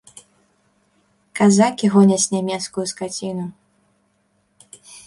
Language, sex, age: Belarusian, female, 19-29